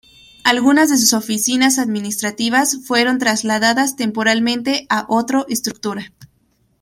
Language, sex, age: Spanish, female, 19-29